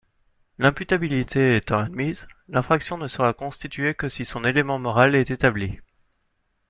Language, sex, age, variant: French, male, 19-29, Français de métropole